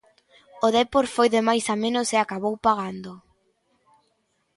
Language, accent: Galician, Normativo (estándar)